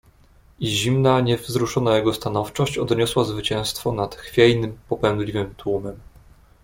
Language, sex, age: Polish, male, 19-29